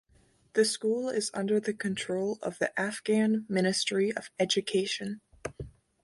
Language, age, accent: English, under 19, United States English